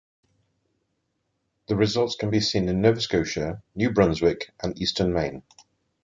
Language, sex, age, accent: English, male, 50-59, England English